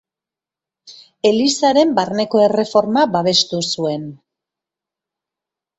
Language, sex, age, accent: Basque, female, 50-59, Mendebalekoa (Araba, Bizkaia, Gipuzkoako mendebaleko herri batzuk)